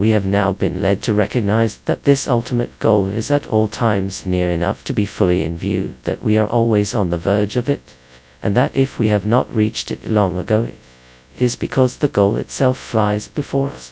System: TTS, FastPitch